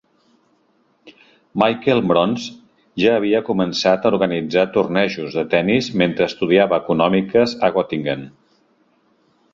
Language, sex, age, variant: Catalan, male, 50-59, Central